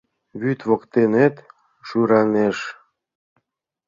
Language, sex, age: Mari, male, 40-49